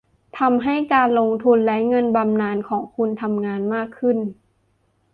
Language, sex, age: Thai, female, 19-29